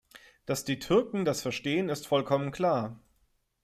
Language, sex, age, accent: German, male, 30-39, Deutschland Deutsch